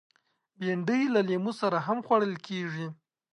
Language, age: Pashto, 19-29